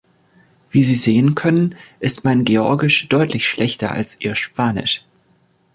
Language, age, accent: German, 30-39, Deutschland Deutsch